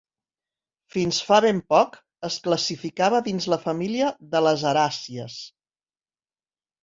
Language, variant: Catalan, Central